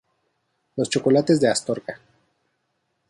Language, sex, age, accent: Spanish, male, 30-39, México